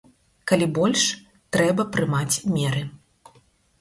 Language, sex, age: Belarusian, female, 30-39